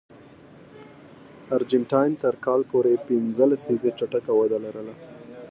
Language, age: Pashto, 19-29